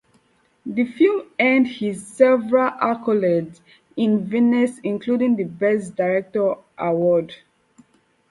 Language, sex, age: English, female, 19-29